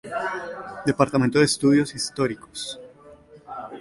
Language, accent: Spanish, Caribe: Cuba, Venezuela, Puerto Rico, República Dominicana, Panamá, Colombia caribeña, México caribeño, Costa del golfo de México